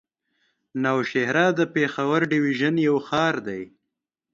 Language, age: Pashto, 19-29